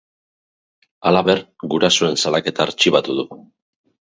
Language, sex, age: Basque, male, 30-39